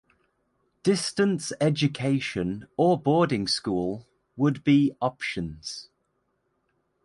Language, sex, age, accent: English, male, 19-29, England English